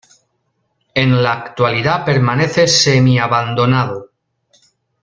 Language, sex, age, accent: Spanish, male, 40-49, España: Centro-Sur peninsular (Madrid, Toledo, Castilla-La Mancha)